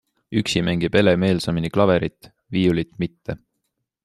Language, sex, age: Estonian, male, 19-29